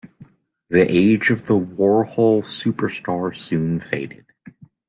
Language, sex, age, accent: English, male, 19-29, United States English